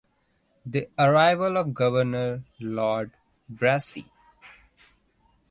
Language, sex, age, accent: English, male, 19-29, India and South Asia (India, Pakistan, Sri Lanka)